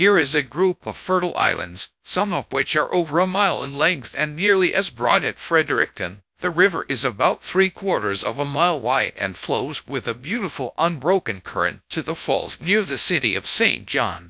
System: TTS, GradTTS